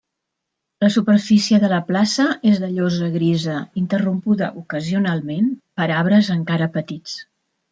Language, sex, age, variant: Catalan, female, 60-69, Central